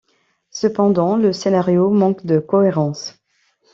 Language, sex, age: French, female, 30-39